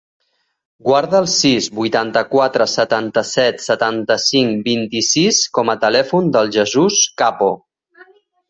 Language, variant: Catalan, Central